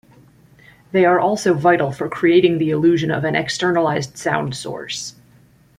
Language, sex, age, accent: English, female, 19-29, United States English